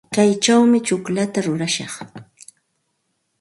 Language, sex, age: Santa Ana de Tusi Pasco Quechua, female, 40-49